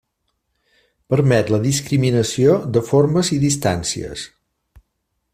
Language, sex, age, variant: Catalan, male, 60-69, Central